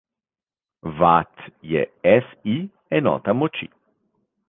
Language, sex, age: Slovenian, male, 40-49